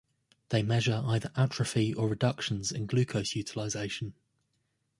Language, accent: English, England English